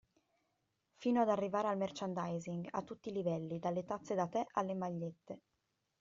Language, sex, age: Italian, female, 19-29